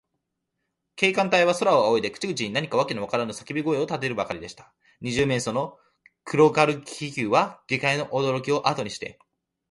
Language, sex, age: Japanese, male, 19-29